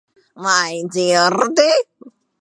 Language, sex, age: Latvian, male, under 19